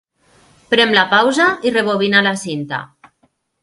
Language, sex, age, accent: Catalan, female, 30-39, valencià